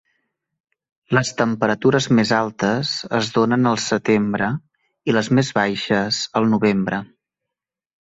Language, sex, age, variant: Catalan, male, 19-29, Central